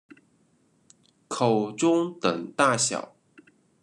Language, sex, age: Chinese, male, 30-39